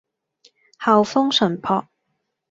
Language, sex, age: Cantonese, female, 19-29